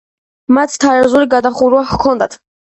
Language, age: Georgian, 30-39